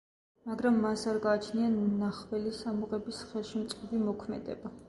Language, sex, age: Georgian, female, 30-39